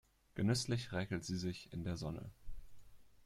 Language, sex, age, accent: German, male, 19-29, Deutschland Deutsch